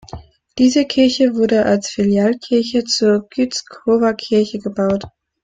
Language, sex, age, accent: German, female, 19-29, Deutschland Deutsch